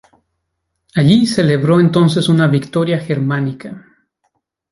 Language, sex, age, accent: Spanish, male, 30-39, México